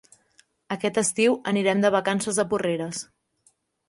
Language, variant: Catalan, Central